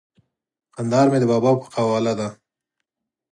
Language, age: Pashto, 30-39